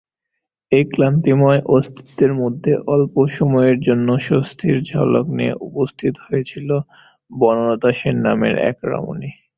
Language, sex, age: Bengali, male, 19-29